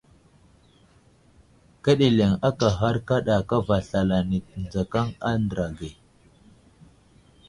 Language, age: Wuzlam, 19-29